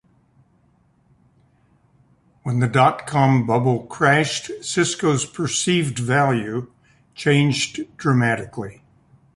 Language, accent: English, United States English